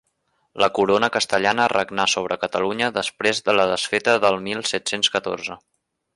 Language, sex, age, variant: Catalan, male, 19-29, Central